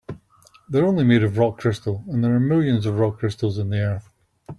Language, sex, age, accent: English, male, 50-59, Scottish English